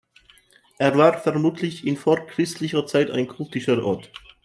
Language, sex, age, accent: German, male, 19-29, Österreichisches Deutsch